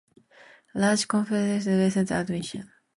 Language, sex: English, female